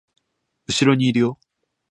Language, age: Japanese, 19-29